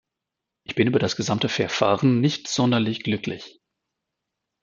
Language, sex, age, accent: German, male, 30-39, Deutschland Deutsch